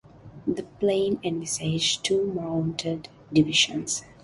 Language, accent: English, India and South Asia (India, Pakistan, Sri Lanka)